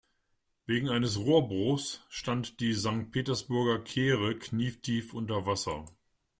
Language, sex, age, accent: German, male, 60-69, Deutschland Deutsch